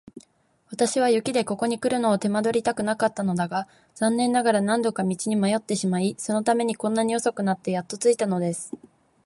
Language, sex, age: Japanese, female, 19-29